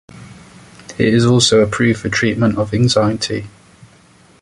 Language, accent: English, England English